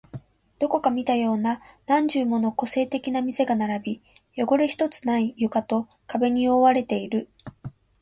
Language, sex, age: Japanese, female, 19-29